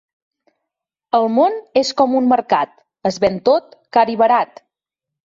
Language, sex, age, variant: Catalan, female, 30-39, Central